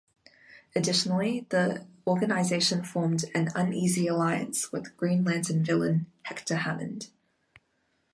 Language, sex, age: English, female, 19-29